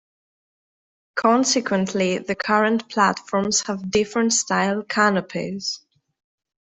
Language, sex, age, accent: English, female, 19-29, United States English